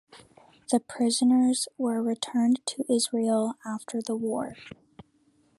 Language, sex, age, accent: English, female, under 19, United States English